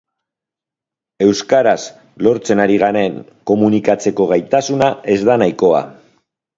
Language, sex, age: Basque, male, 40-49